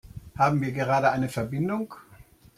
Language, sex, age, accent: German, male, 60-69, Deutschland Deutsch